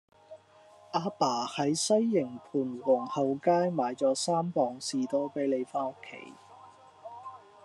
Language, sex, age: Cantonese, male, 19-29